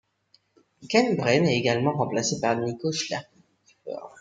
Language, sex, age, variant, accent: French, male, 19-29, Français des départements et régions d'outre-mer, Français de Guadeloupe